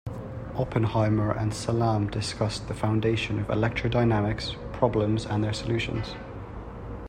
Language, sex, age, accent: English, male, 19-29, England English